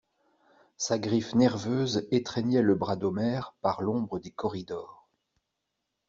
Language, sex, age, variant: French, male, 50-59, Français de métropole